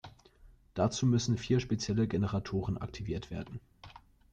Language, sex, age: German, male, 19-29